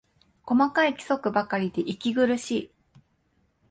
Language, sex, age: Japanese, female, 19-29